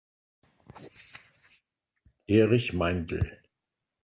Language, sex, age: German, male, 70-79